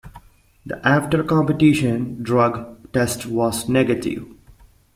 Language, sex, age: English, male, 19-29